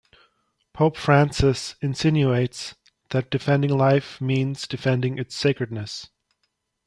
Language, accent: English, United States English